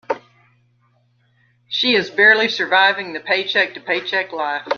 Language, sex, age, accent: English, female, 50-59, United States English